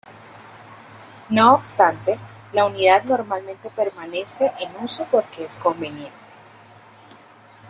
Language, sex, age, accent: Spanish, female, 30-39, Caribe: Cuba, Venezuela, Puerto Rico, República Dominicana, Panamá, Colombia caribeña, México caribeño, Costa del golfo de México